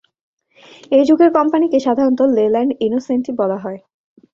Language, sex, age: Bengali, female, 19-29